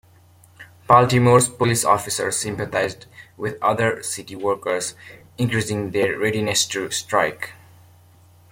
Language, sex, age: English, male, 19-29